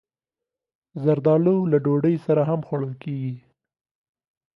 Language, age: Pashto, 19-29